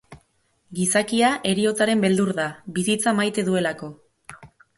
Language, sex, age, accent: Basque, female, 19-29, Erdialdekoa edo Nafarra (Gipuzkoa, Nafarroa)